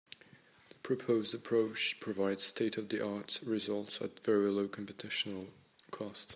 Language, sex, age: English, male, 30-39